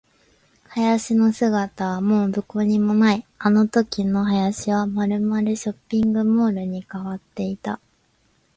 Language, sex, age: Japanese, female, 19-29